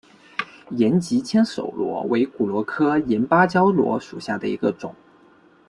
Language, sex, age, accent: Chinese, male, 19-29, 出生地：广东省